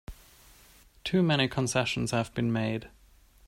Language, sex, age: English, male, 19-29